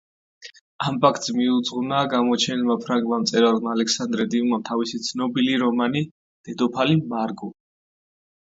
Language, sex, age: Georgian, male, 19-29